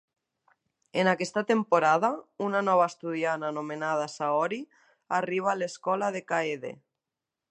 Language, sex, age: Catalan, female, 30-39